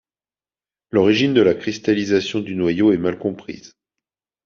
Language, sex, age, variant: French, male, 30-39, Français de métropole